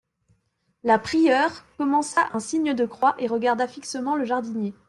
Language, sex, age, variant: French, female, 19-29, Français de métropole